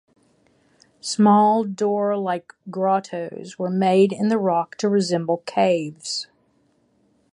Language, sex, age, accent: English, female, 60-69, United States English